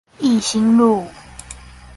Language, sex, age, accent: Chinese, female, under 19, 出生地：新北市